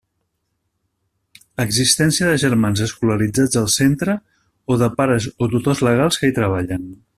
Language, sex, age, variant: Catalan, male, 50-59, Nord-Occidental